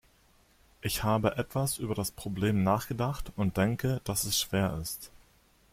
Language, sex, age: German, male, 30-39